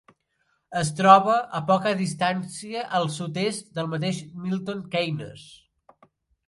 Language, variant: Catalan, Central